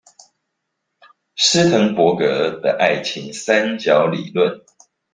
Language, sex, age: Chinese, male, 40-49